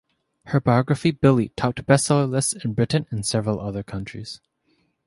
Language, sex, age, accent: English, male, 19-29, Canadian English